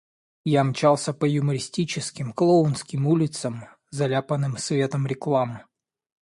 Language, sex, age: Russian, male, 30-39